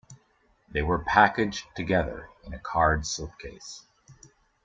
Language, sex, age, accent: English, male, 19-29, Canadian English